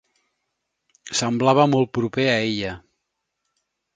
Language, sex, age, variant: Catalan, male, 50-59, Central